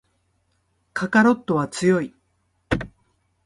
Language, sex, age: Japanese, female, 60-69